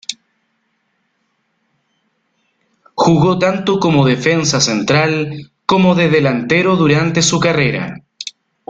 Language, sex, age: Spanish, male, 30-39